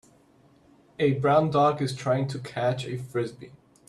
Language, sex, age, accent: English, male, 30-39, United States English